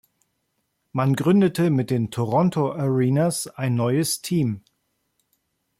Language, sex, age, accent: German, male, 50-59, Deutschland Deutsch